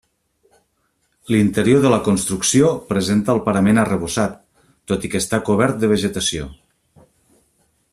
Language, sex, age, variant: Catalan, male, 40-49, Nord-Occidental